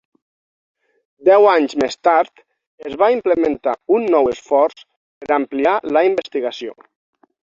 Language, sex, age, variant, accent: Catalan, male, 30-39, Nord-Occidental, nord-occidental; Lleida